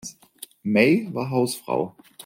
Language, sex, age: German, male, 19-29